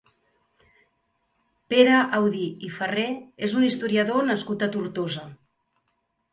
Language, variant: Catalan, Central